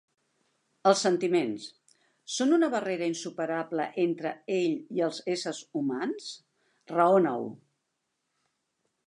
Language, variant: Catalan, Central